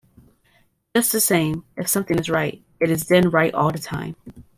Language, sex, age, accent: English, female, under 19, United States English